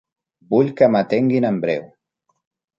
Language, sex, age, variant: Catalan, male, 40-49, Central